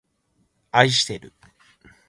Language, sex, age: Japanese, male, 19-29